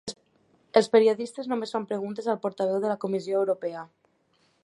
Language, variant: Catalan, Septentrional